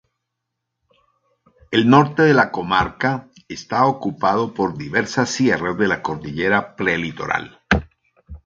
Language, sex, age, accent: Spanish, male, 60-69, Andino-Pacífico: Colombia, Perú, Ecuador, oeste de Bolivia y Venezuela andina